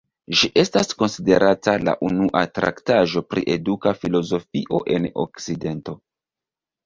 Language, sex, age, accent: Esperanto, male, 30-39, Internacia